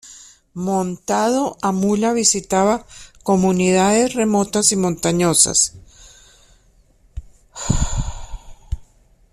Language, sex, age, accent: Spanish, female, 70-79, Andino-Pacífico: Colombia, Perú, Ecuador, oeste de Bolivia y Venezuela andina